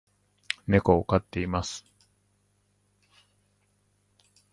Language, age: Japanese, 50-59